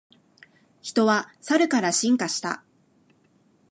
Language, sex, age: Japanese, female, 50-59